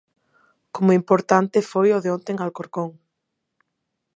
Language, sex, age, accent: Galician, female, 19-29, Neofalante